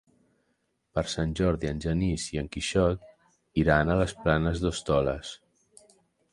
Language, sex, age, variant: Catalan, male, 40-49, Central